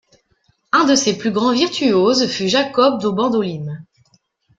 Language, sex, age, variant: French, female, 19-29, Français de métropole